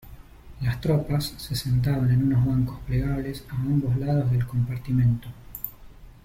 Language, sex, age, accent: Spanish, male, 40-49, Rioplatense: Argentina, Uruguay, este de Bolivia, Paraguay